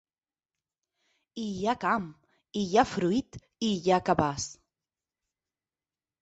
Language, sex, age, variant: Catalan, female, 30-39, Central